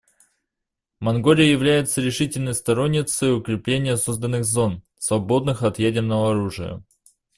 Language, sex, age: Russian, male, under 19